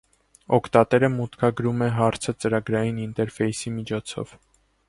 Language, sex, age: Armenian, male, 19-29